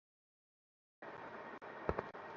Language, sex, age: Bengali, male, 19-29